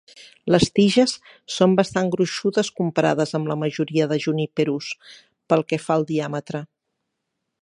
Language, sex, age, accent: Catalan, female, 50-59, central; septentrional